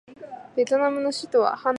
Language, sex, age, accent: Japanese, female, 19-29, 標準語